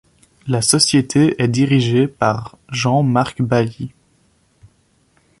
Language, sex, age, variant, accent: French, male, under 19, Français d'Europe, Français de Belgique